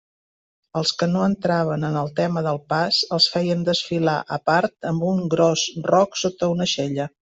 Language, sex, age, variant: Catalan, female, 60-69, Central